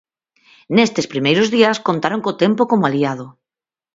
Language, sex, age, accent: Galician, female, 30-39, Normativo (estándar)